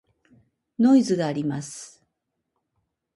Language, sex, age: Japanese, female, 60-69